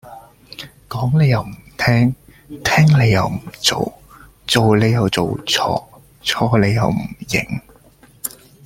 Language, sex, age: Cantonese, male, 19-29